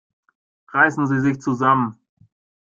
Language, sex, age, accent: German, male, 19-29, Deutschland Deutsch